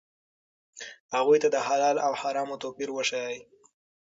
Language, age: Pashto, under 19